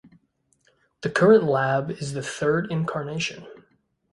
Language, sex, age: English, male, 19-29